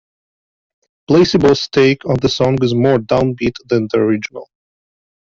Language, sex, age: English, male, 30-39